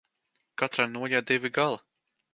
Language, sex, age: Latvian, male, under 19